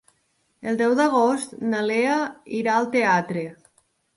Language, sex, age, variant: Catalan, female, 30-39, Nord-Occidental